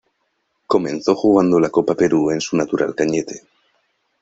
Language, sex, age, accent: Spanish, male, 30-39, España: Norte peninsular (Asturias, Castilla y León, Cantabria, País Vasco, Navarra, Aragón, La Rioja, Guadalajara, Cuenca)